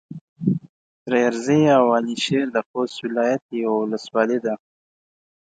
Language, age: Pashto, 19-29